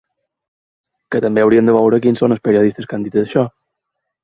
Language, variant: Catalan, Balear